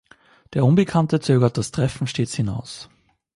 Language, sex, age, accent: German, male, 30-39, Österreichisches Deutsch